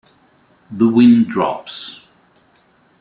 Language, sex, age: English, male, 40-49